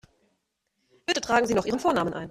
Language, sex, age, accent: German, female, 19-29, Deutschland Deutsch